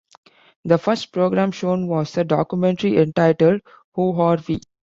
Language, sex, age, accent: English, male, 19-29, India and South Asia (India, Pakistan, Sri Lanka)